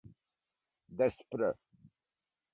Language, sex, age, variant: Catalan, male, 40-49, Nord-Occidental